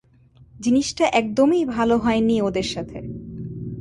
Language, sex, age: Bengali, female, 19-29